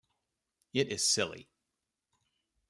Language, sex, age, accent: English, male, 30-39, United States English